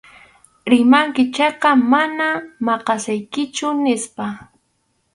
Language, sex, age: Arequipa-La Unión Quechua, female, 19-29